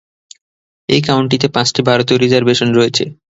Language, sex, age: Bengali, male, 19-29